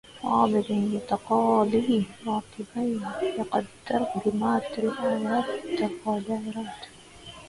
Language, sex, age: Arabic, female, 19-29